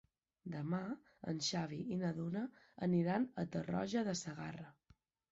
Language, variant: Catalan, Balear